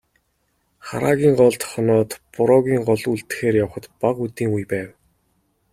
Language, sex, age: Mongolian, male, 30-39